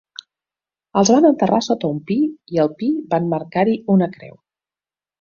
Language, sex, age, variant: Catalan, female, 50-59, Central